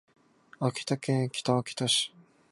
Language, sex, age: Japanese, male, 19-29